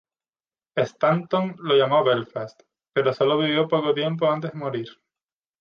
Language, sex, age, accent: Spanish, male, 19-29, España: Islas Canarias